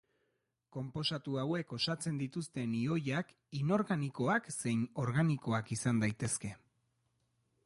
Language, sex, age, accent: Basque, male, 30-39, Erdialdekoa edo Nafarra (Gipuzkoa, Nafarroa)